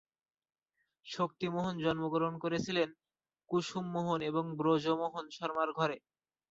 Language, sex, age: Bengali, male, under 19